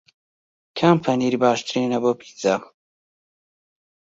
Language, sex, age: Central Kurdish, male, 19-29